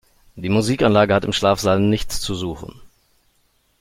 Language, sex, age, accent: German, male, 30-39, Deutschland Deutsch